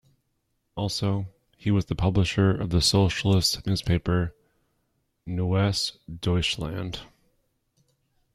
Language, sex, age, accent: English, male, 40-49, United States English